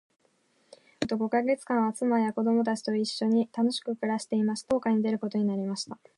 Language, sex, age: Japanese, female, 19-29